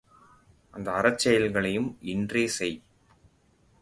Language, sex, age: Tamil, male, 40-49